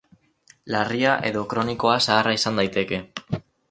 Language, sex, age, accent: Basque, male, under 19, Mendebalekoa (Araba, Bizkaia, Gipuzkoako mendebaleko herri batzuk)